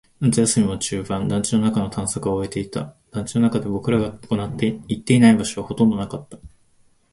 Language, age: Japanese, 19-29